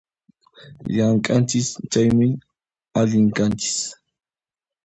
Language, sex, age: Puno Quechua, male, 30-39